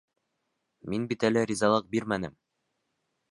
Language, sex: Bashkir, male